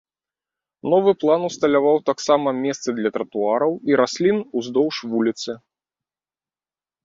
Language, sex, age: Belarusian, male, 30-39